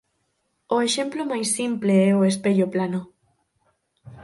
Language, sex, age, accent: Galician, female, 19-29, Normativo (estándar)